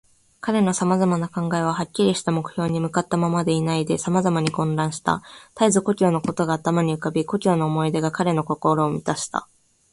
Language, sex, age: Japanese, female, 19-29